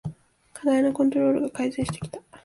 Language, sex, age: Japanese, female, 19-29